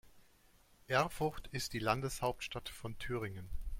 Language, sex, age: German, male, 30-39